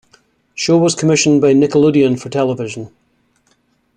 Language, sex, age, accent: English, male, 60-69, Scottish English